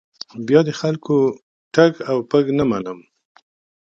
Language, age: Pashto, 50-59